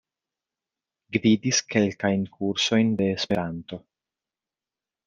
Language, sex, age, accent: Esperanto, male, 30-39, Internacia